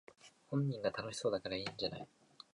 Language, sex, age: Japanese, male, 19-29